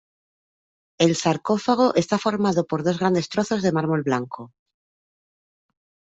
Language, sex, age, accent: Spanish, female, 40-49, España: Norte peninsular (Asturias, Castilla y León, Cantabria, País Vasco, Navarra, Aragón, La Rioja, Guadalajara, Cuenca)